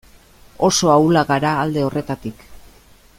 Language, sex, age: Basque, female, 50-59